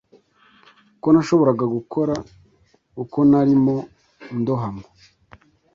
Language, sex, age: Kinyarwanda, male, 50-59